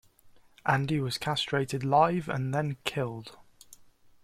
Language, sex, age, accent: English, male, under 19, England English